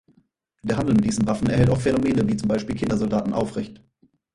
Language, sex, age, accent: German, male, 19-29, Deutschland Deutsch